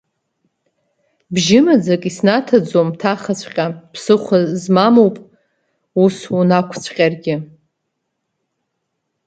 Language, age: Abkhazian, 30-39